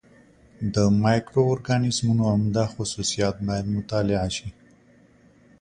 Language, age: Pashto, 30-39